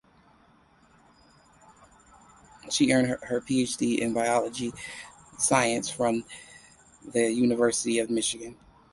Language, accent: English, United States English